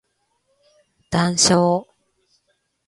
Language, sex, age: Japanese, female, 50-59